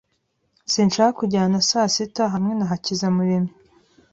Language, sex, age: Kinyarwanda, female, 19-29